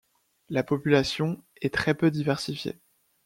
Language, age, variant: French, 19-29, Français de métropole